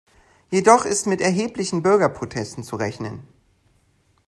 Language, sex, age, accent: German, male, 30-39, Deutschland Deutsch